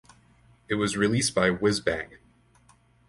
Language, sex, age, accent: English, male, 19-29, Canadian English